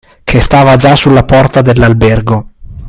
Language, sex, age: Italian, male, 30-39